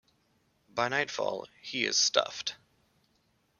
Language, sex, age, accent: English, male, 30-39, Canadian English